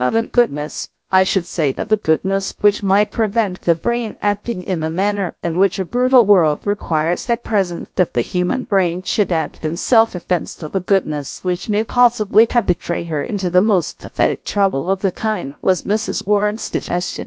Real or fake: fake